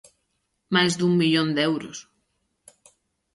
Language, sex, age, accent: Galician, female, 30-39, Oriental (común en zona oriental)